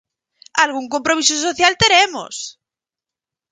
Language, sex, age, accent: Galician, female, 19-29, Normativo (estándar)